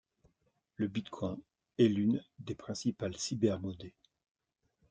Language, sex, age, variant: French, male, 50-59, Français de métropole